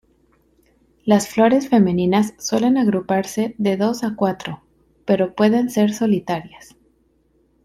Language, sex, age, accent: Spanish, female, 30-39, México